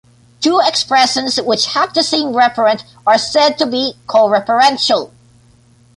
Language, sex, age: English, male, 19-29